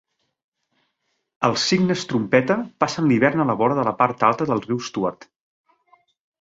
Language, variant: Catalan, Central